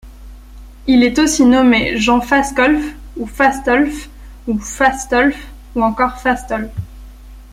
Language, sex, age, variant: French, female, 30-39, Français de métropole